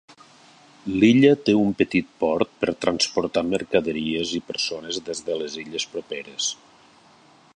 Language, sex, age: Catalan, male, 50-59